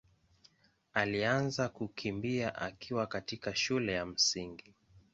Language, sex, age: Swahili, male, 19-29